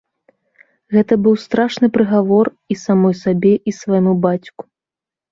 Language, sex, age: Belarusian, female, 19-29